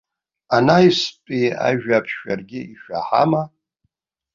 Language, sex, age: Abkhazian, male, 60-69